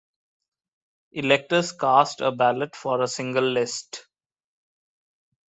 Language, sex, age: English, male, 19-29